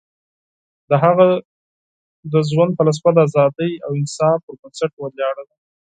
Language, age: Pashto, 19-29